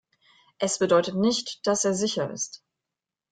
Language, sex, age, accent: German, female, 19-29, Deutschland Deutsch